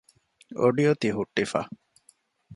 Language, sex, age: Divehi, male, 30-39